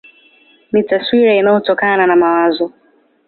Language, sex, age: Swahili, female, 19-29